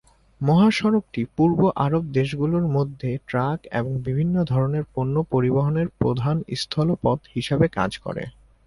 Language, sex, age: Bengali, male, 19-29